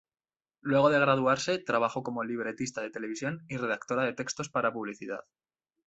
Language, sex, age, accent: Spanish, male, 19-29, España: Norte peninsular (Asturias, Castilla y León, Cantabria, País Vasco, Navarra, Aragón, La Rioja, Guadalajara, Cuenca)